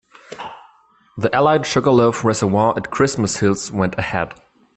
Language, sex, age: English, male, 19-29